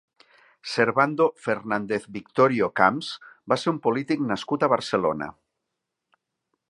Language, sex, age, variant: Catalan, male, 40-49, Nord-Occidental